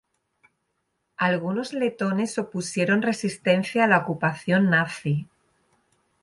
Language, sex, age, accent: Spanish, female, 40-49, España: Sur peninsular (Andalucia, Extremadura, Murcia)